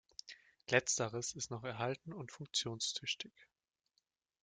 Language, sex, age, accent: German, male, 19-29, Deutschland Deutsch